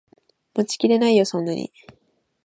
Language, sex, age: Japanese, female, under 19